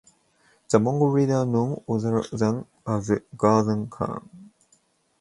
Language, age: English, 19-29